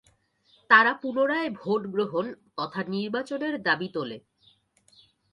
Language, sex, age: Bengali, female, 19-29